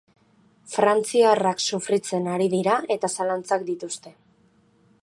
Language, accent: Basque, Erdialdekoa edo Nafarra (Gipuzkoa, Nafarroa)